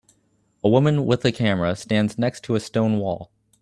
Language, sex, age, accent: English, male, 19-29, United States English